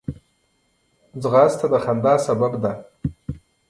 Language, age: Pashto, 30-39